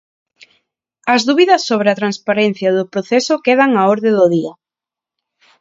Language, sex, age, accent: Galician, female, 19-29, Neofalante